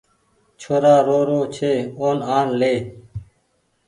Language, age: Goaria, 19-29